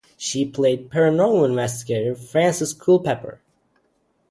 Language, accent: English, United States English